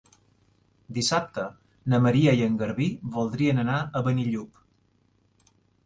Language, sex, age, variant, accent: Catalan, male, 30-39, Balear, mallorquí